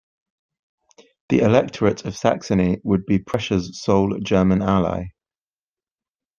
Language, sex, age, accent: English, male, 19-29, England English